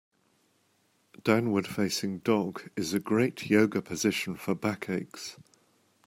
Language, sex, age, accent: English, male, 50-59, England English